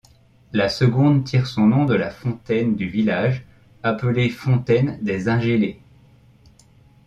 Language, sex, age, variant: French, male, 30-39, Français de métropole